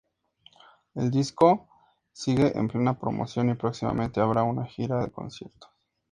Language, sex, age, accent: Spanish, male, 19-29, México